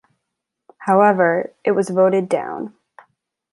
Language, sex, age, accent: English, female, 19-29, United States English